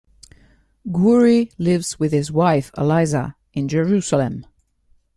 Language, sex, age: English, female, 40-49